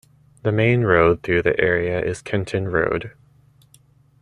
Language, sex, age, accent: English, male, 30-39, United States English